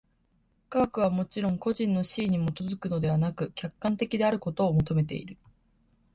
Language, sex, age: Japanese, female, under 19